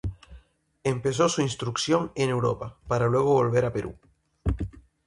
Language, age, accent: Spanish, 19-29, España: Islas Canarias